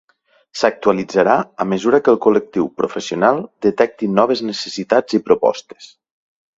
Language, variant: Catalan, Nord-Occidental